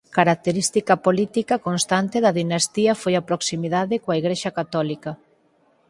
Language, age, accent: Galician, 40-49, Oriental (común en zona oriental)